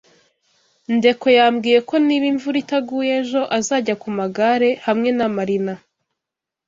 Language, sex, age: Kinyarwanda, female, 19-29